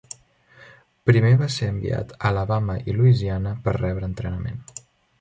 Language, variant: Catalan, Central